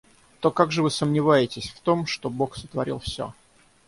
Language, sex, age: Russian, male, 30-39